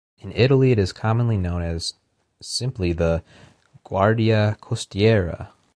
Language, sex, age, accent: English, male, 19-29, United States English